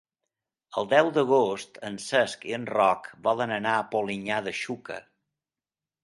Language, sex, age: Catalan, male, 50-59